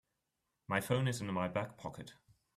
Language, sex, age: English, male, 19-29